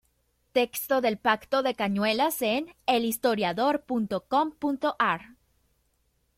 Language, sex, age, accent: Spanish, female, under 19, México